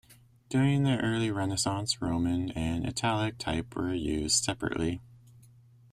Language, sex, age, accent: English, male, 30-39, United States English